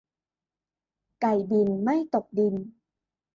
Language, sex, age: Thai, female, 19-29